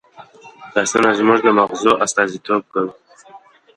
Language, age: Pashto, 19-29